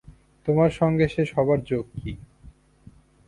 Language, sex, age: Bengali, male, 19-29